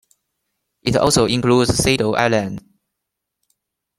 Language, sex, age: English, male, 19-29